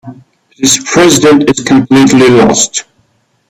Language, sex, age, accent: English, male, 19-29, United States English